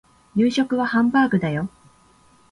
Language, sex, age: Japanese, female, 19-29